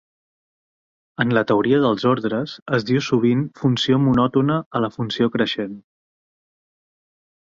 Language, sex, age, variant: Catalan, male, 30-39, Central